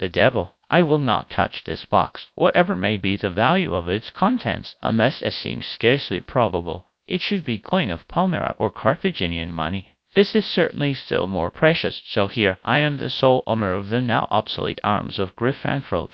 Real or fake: fake